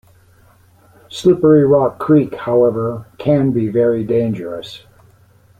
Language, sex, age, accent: English, male, 60-69, Canadian English